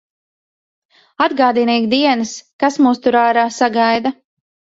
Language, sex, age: Latvian, female, 30-39